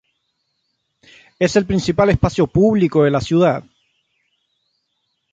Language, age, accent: Spanish, 40-49, Chileno: Chile, Cuyo